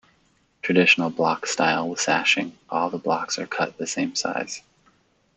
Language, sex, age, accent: English, male, 30-39, United States English